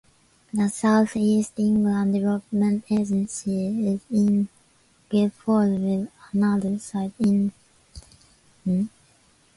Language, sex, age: English, female, 19-29